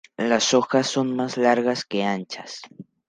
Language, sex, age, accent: Spanish, male, under 19, México